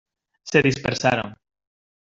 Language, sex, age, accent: Spanish, male, 19-29, España: Norte peninsular (Asturias, Castilla y León, Cantabria, País Vasco, Navarra, Aragón, La Rioja, Guadalajara, Cuenca)